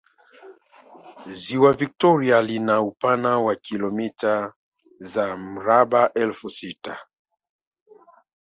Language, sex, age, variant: Swahili, male, 40-49, Kiswahili cha Bara ya Tanzania